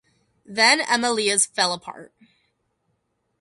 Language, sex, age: English, female, under 19